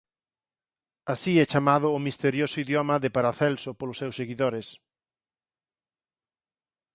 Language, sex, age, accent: Galician, male, 40-49, Normativo (estándar)